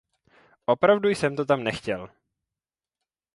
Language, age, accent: Czech, 19-29, pražský